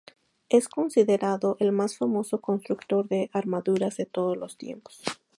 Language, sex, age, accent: Spanish, female, 30-39, México